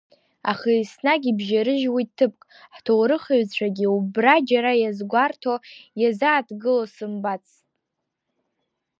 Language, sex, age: Abkhazian, female, under 19